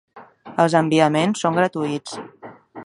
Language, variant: Catalan, Nord-Occidental